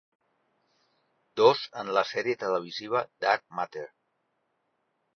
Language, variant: Catalan, Central